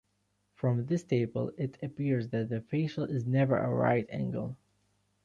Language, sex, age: English, male, 19-29